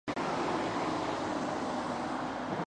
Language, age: Japanese, 19-29